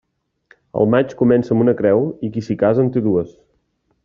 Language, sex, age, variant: Catalan, male, 19-29, Central